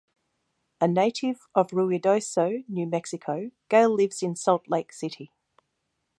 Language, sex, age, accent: English, female, 40-49, Australian English